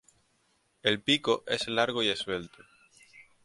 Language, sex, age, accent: Spanish, male, 19-29, España: Islas Canarias